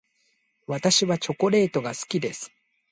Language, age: Japanese, 19-29